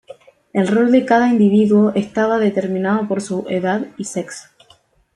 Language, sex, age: Spanish, female, 19-29